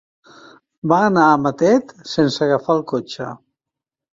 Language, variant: Catalan, Central